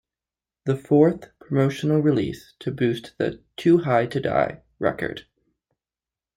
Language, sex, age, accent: English, male, 19-29, Canadian English